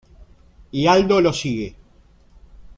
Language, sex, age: Spanish, male, 40-49